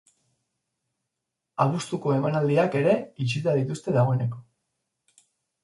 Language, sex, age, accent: Basque, male, 40-49, Mendebalekoa (Araba, Bizkaia, Gipuzkoako mendebaleko herri batzuk)